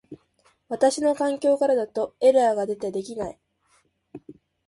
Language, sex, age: Japanese, female, under 19